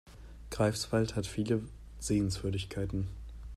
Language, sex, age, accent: German, male, 19-29, Deutschland Deutsch